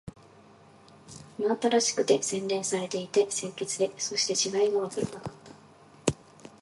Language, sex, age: Japanese, female, 19-29